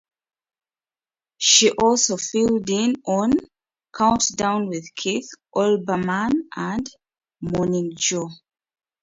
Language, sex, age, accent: English, female, 30-39, United States English